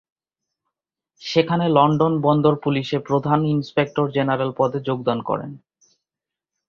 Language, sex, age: Bengali, male, 19-29